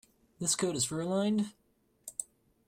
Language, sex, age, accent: English, male, 19-29, United States English